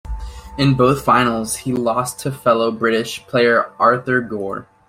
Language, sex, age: English, male, 19-29